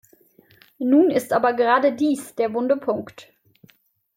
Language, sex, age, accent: German, female, 19-29, Deutschland Deutsch